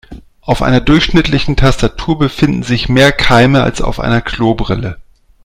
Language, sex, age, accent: German, male, 40-49, Deutschland Deutsch